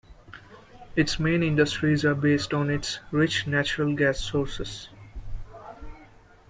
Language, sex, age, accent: English, male, 19-29, India and South Asia (India, Pakistan, Sri Lanka)